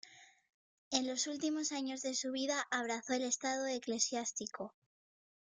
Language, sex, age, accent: Spanish, female, under 19, España: Norte peninsular (Asturias, Castilla y León, Cantabria, País Vasco, Navarra, Aragón, La Rioja, Guadalajara, Cuenca)